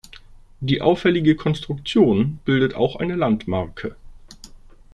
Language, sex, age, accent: German, male, 30-39, Deutschland Deutsch